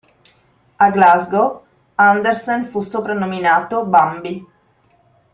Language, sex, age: Italian, female, 40-49